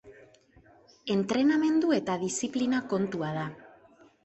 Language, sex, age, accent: Basque, female, 19-29, Mendebalekoa (Araba, Bizkaia, Gipuzkoako mendebaleko herri batzuk)